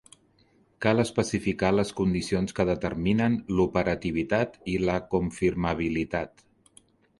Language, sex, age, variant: Catalan, male, 40-49, Central